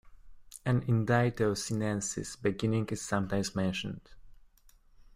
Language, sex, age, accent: English, male, under 19, United States English